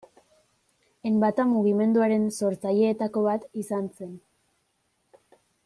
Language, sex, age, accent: Basque, female, under 19, Mendebalekoa (Araba, Bizkaia, Gipuzkoako mendebaleko herri batzuk)